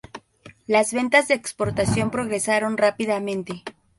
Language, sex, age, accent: Spanish, female, 19-29, México